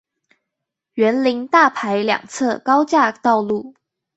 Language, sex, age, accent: Chinese, female, 19-29, 出生地：桃園市